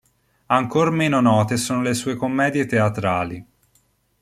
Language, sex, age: Italian, male, 19-29